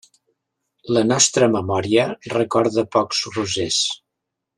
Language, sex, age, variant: Catalan, male, 60-69, Central